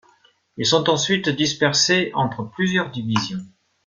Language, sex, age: French, male, 50-59